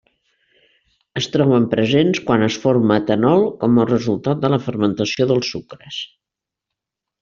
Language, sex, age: Catalan, female, 70-79